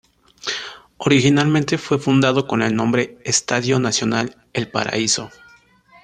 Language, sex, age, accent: Spanish, male, 19-29, México